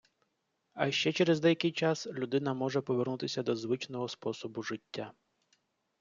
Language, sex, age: Ukrainian, male, 40-49